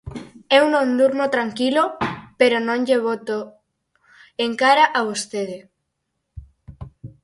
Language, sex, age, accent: Galician, female, under 19, Normativo (estándar)